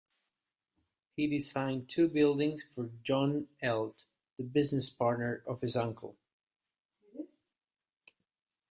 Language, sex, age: English, male, 30-39